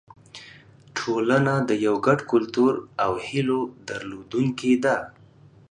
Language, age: Pashto, 30-39